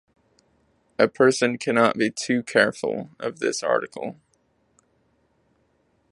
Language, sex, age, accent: English, male, 19-29, United States English